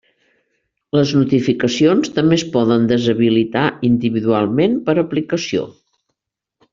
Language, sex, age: Catalan, female, 70-79